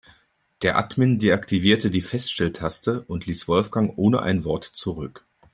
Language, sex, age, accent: German, male, 40-49, Deutschland Deutsch